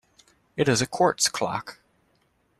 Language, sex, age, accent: English, male, 19-29, United States English